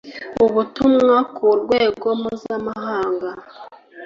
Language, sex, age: Kinyarwanda, female, 40-49